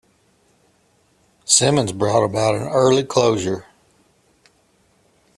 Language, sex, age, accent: English, male, 50-59, United States English